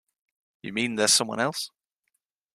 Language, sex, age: English, male, 19-29